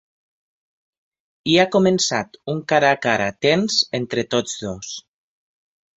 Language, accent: Catalan, valencià